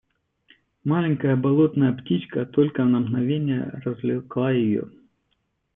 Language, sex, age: Russian, male, 40-49